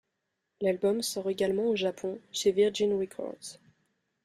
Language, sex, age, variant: French, female, under 19, Français de métropole